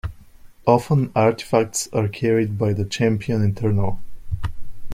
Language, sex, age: English, male, 19-29